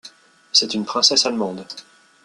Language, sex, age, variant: French, male, 30-39, Français de métropole